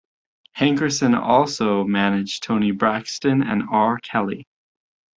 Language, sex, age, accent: English, male, 19-29, United States English